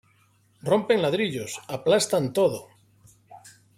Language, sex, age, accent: Spanish, male, 40-49, España: Norte peninsular (Asturias, Castilla y León, Cantabria, País Vasco, Navarra, Aragón, La Rioja, Guadalajara, Cuenca)